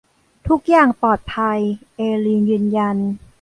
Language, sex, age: Thai, female, 30-39